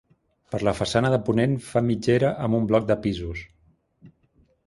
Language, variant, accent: Catalan, Central, central